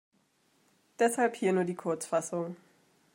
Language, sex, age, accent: German, female, 19-29, Deutschland Deutsch